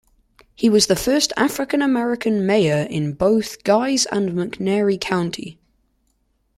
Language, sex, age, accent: English, male, under 19, England English